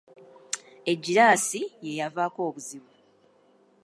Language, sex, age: Ganda, female, 30-39